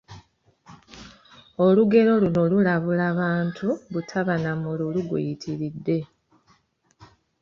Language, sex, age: Ganda, female, 30-39